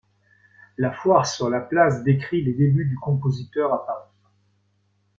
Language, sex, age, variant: French, male, 60-69, Français de métropole